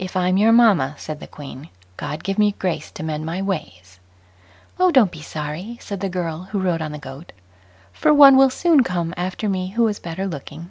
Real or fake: real